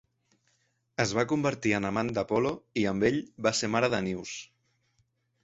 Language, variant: Catalan, Central